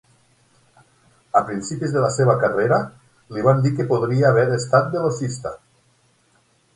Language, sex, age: Catalan, male, 50-59